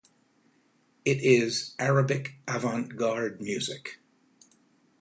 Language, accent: English, United States English